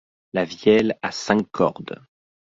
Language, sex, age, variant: French, male, 30-39, Français de métropole